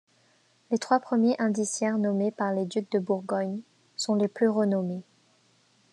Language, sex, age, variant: French, female, under 19, Français de métropole